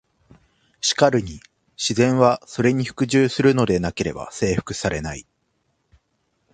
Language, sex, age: Japanese, male, 30-39